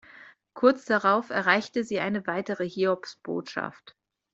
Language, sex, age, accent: German, female, 30-39, Deutschland Deutsch